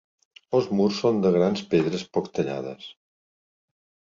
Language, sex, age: Catalan, male, 50-59